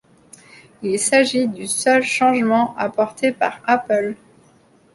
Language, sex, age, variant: French, female, 30-39, Français de métropole